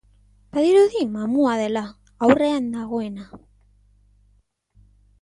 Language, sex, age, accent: Basque, female, 19-29, Mendebalekoa (Araba, Bizkaia, Gipuzkoako mendebaleko herri batzuk)